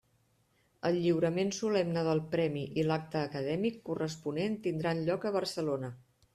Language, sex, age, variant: Catalan, female, 50-59, Central